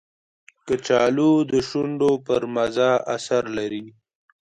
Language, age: Pashto, under 19